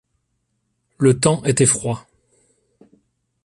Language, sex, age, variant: French, male, 40-49, Français de métropole